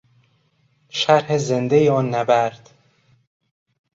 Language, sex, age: Persian, male, 30-39